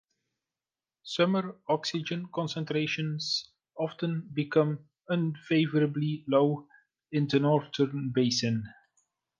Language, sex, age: English, male, 40-49